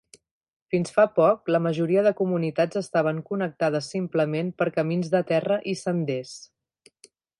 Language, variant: Catalan, Central